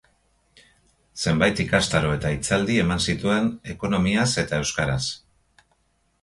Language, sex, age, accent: Basque, male, 40-49, Mendebalekoa (Araba, Bizkaia, Gipuzkoako mendebaleko herri batzuk)